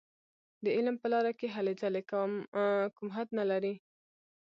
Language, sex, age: Pashto, female, 19-29